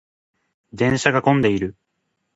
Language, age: Japanese, 19-29